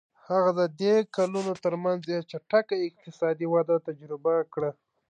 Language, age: Pashto, 19-29